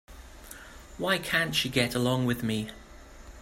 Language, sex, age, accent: English, male, 50-59, Welsh English